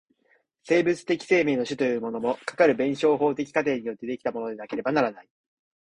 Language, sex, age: Japanese, male, 19-29